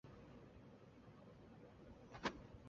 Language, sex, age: Urdu, male, 19-29